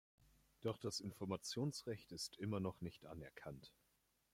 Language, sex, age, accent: German, male, 19-29, Deutschland Deutsch